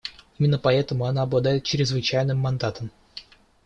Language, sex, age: Russian, male, under 19